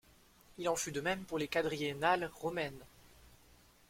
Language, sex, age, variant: French, male, 19-29, Français de métropole